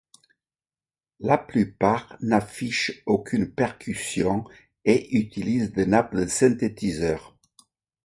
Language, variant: French, Français de métropole